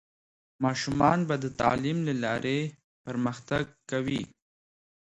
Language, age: Pashto, 19-29